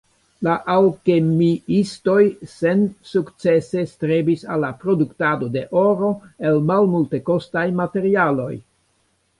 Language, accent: Esperanto, Internacia